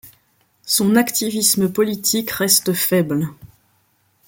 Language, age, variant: French, 19-29, Français de métropole